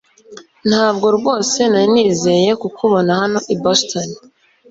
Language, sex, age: Kinyarwanda, female, 19-29